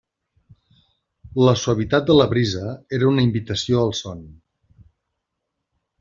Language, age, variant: Catalan, 40-49, Central